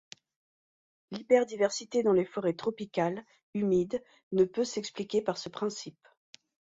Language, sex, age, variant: French, female, 40-49, Français de métropole